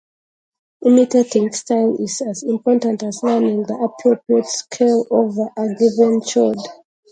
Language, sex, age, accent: English, female, 19-29, United States English